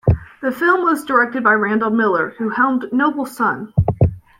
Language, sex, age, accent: English, female, under 19, United States English